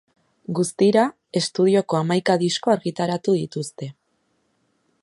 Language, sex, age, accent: Basque, female, 19-29, Erdialdekoa edo Nafarra (Gipuzkoa, Nafarroa)